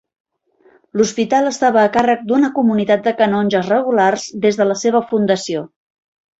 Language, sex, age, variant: Catalan, female, 40-49, Central